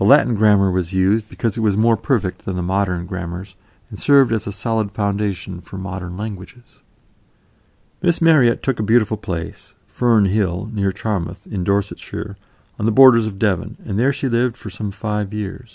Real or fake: real